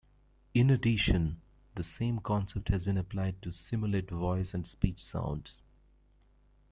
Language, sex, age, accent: English, male, 40-49, United States English